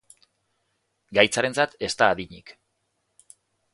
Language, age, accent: Basque, 40-49, Erdialdekoa edo Nafarra (Gipuzkoa, Nafarroa)